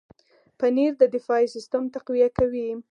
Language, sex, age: Pashto, female, under 19